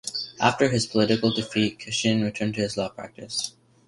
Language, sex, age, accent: English, male, under 19, United States English